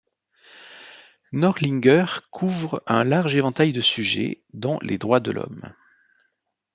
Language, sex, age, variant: French, male, under 19, Français de métropole